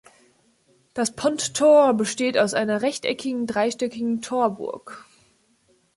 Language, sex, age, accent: German, female, 19-29, Deutschland Deutsch